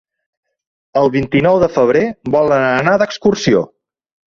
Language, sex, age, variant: Catalan, male, 40-49, Central